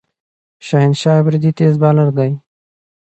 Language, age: Pashto, 19-29